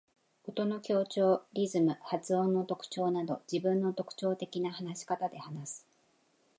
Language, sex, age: Japanese, female, 40-49